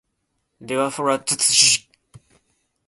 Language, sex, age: Japanese, male, 19-29